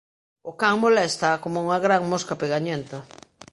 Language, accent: Galician, Normativo (estándar)